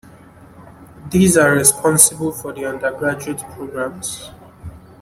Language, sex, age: English, male, 19-29